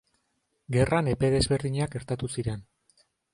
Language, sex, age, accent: Basque, male, 30-39, Erdialdekoa edo Nafarra (Gipuzkoa, Nafarroa)